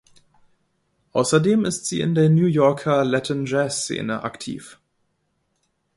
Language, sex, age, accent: German, male, 19-29, Deutschland Deutsch